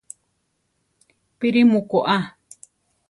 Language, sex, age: Central Tarahumara, female, 50-59